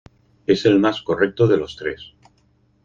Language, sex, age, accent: Spanish, male, 50-59, España: Norte peninsular (Asturias, Castilla y León, Cantabria, País Vasco, Navarra, Aragón, La Rioja, Guadalajara, Cuenca)